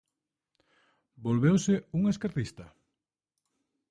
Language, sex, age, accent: Galician, male, 30-39, Oriental (común en zona oriental)